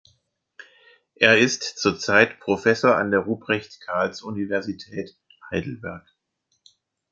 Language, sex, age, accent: German, male, 50-59, Deutschland Deutsch